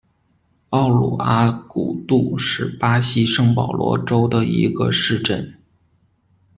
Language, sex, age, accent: Chinese, male, 19-29, 出生地：黑龙江省